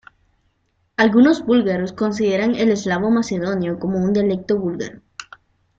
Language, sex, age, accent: Spanish, female, 19-29, América central